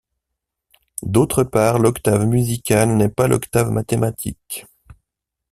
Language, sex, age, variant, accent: French, male, 40-49, Français d'Europe, Français de Suisse